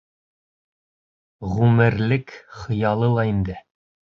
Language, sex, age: Bashkir, male, 30-39